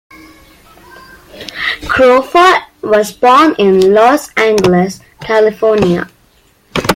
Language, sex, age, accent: English, female, under 19, India and South Asia (India, Pakistan, Sri Lanka)